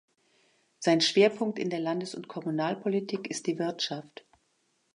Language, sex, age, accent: German, female, 60-69, Deutschland Deutsch